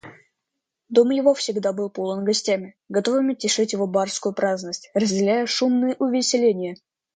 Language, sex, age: Russian, male, under 19